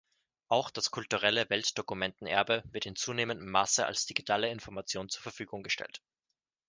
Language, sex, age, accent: German, male, 19-29, Österreichisches Deutsch